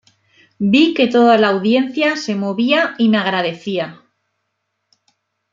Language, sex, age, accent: Spanish, female, 19-29, España: Norte peninsular (Asturias, Castilla y León, Cantabria, País Vasco, Navarra, Aragón, La Rioja, Guadalajara, Cuenca)